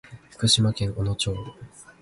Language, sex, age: Japanese, male, 19-29